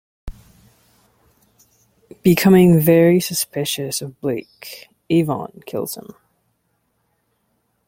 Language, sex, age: English, female, 30-39